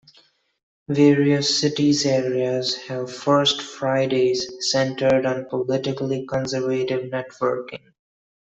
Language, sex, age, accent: English, male, 19-29, India and South Asia (India, Pakistan, Sri Lanka)